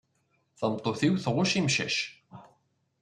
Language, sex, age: Kabyle, male, 30-39